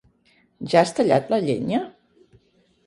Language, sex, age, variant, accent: Catalan, female, 60-69, Central, central